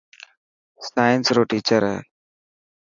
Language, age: Dhatki, 19-29